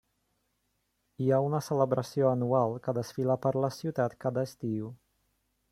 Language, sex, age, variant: Catalan, male, 30-39, Central